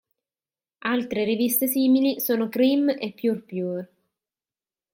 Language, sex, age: Italian, female, 19-29